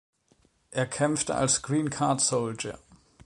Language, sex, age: German, male, 40-49